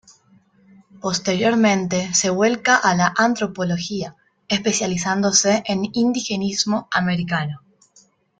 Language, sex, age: Spanish, female, under 19